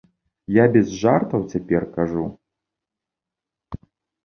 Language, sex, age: Belarusian, male, 30-39